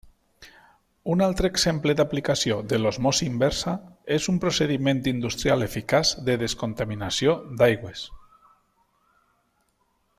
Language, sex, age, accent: Catalan, male, 40-49, valencià